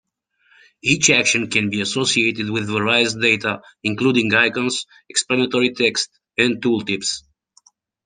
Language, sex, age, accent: English, male, 30-39, United States English